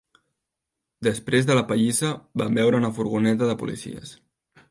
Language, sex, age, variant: Catalan, male, 19-29, Central